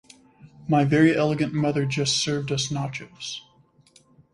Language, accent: English, United States English